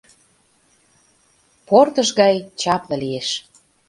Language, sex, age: Mari, female, 30-39